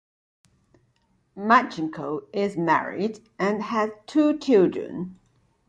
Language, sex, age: English, female, 50-59